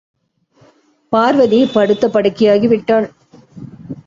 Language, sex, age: Tamil, female, 50-59